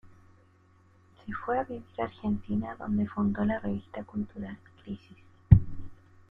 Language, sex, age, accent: Spanish, female, 30-39, Chileno: Chile, Cuyo